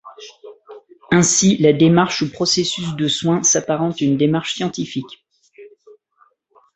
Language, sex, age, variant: French, male, 30-39, Français de métropole